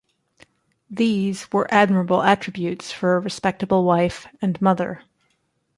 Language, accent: English, United States English